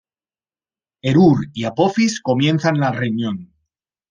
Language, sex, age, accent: Spanish, male, 40-49, España: Centro-Sur peninsular (Madrid, Toledo, Castilla-La Mancha)